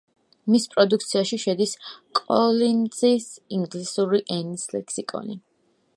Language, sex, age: Georgian, female, 19-29